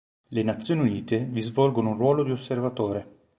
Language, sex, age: Italian, male, 40-49